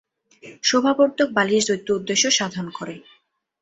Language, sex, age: Bengali, female, under 19